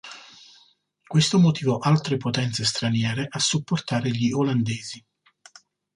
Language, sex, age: Italian, male, 50-59